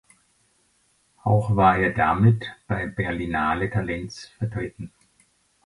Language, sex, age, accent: German, male, 60-69, Österreichisches Deutsch